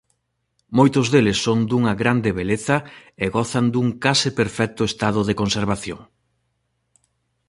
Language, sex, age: Galician, male, 40-49